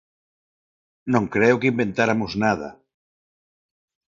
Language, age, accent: Galician, 30-39, Normativo (estándar); Neofalante